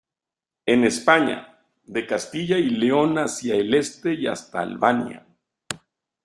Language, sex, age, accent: Spanish, male, 50-59, México